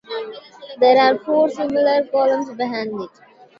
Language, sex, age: English, female, 19-29